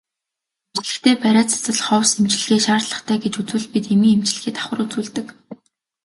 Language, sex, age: Mongolian, female, 19-29